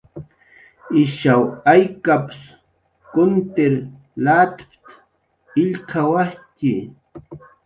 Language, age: Jaqaru, 40-49